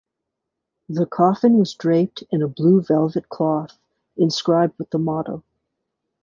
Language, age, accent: English, 40-49, United States English